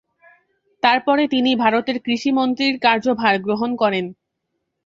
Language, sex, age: Bengali, female, under 19